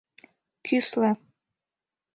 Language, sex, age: Mari, female, 19-29